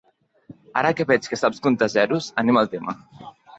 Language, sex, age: Catalan, male, under 19